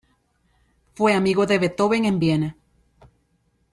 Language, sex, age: Spanish, female, 19-29